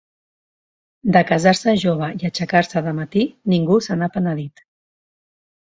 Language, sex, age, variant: Catalan, female, 30-39, Central